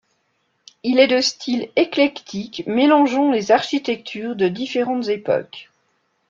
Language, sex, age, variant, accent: French, female, 50-59, Français d'Europe, Français de Suisse